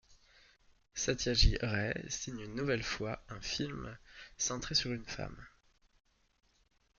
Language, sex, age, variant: French, male, 30-39, Français de métropole